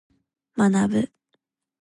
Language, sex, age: Japanese, female, 19-29